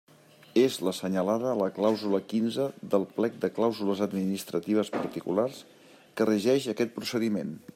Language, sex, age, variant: Catalan, male, 60-69, Central